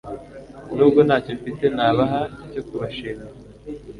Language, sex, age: Kinyarwanda, male, 19-29